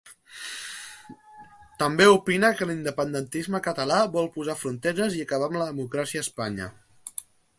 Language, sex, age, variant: Catalan, male, under 19, Central